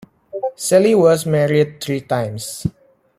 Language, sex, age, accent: English, male, 19-29, United States English